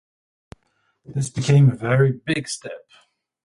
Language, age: English, 40-49